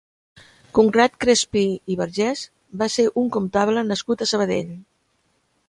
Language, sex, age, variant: Catalan, female, 70-79, Central